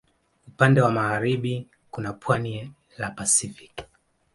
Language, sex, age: Swahili, male, 19-29